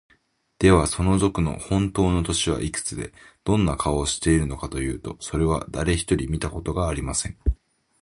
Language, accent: Japanese, 日本人